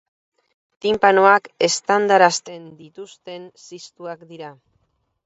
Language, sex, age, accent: Basque, female, 40-49, Mendebalekoa (Araba, Bizkaia, Gipuzkoako mendebaleko herri batzuk)